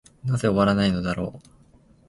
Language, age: Japanese, 19-29